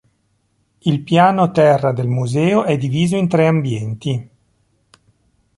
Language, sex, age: Italian, male, 40-49